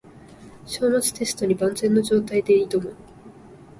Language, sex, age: Japanese, female, 19-29